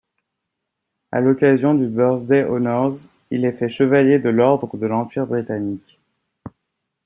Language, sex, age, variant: French, male, 19-29, Français de métropole